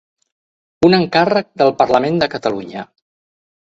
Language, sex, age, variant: Catalan, male, 60-69, Central